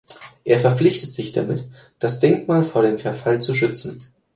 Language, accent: German, Deutschland Deutsch